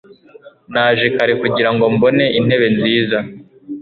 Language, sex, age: Kinyarwanda, male, 19-29